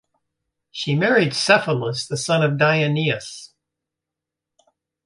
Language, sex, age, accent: English, male, 50-59, United States English